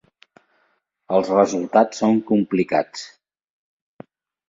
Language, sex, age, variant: Catalan, male, 50-59, Central